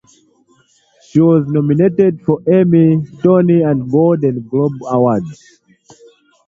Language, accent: English, United States English